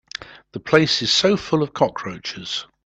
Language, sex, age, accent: English, male, 70-79, England English